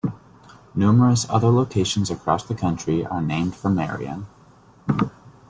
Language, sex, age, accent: English, male, 19-29, United States English